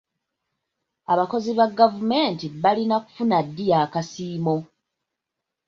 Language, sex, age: Ganda, female, 19-29